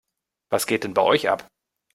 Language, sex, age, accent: German, male, 30-39, Deutschland Deutsch